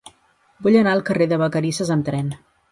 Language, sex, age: Catalan, female, 50-59